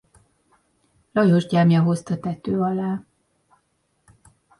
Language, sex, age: Hungarian, female, 40-49